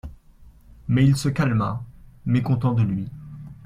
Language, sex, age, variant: French, male, 19-29, Français de métropole